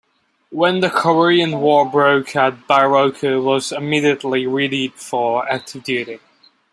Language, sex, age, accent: English, male, 19-29, India and South Asia (India, Pakistan, Sri Lanka)